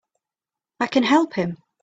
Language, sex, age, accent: English, female, 30-39, England English